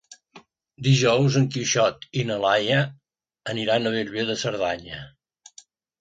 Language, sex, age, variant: Catalan, male, 60-69, Central